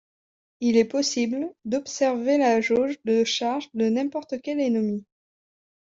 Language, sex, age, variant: French, female, 19-29, Français de métropole